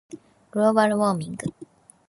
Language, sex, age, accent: Japanese, female, 19-29, 標準語